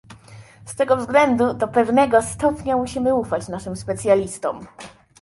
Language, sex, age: Polish, female, 19-29